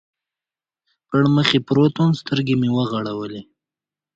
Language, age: Pashto, 19-29